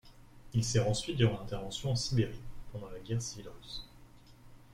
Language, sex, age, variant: French, male, 19-29, Français de métropole